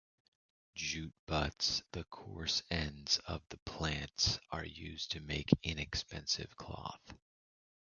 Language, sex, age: English, male, 30-39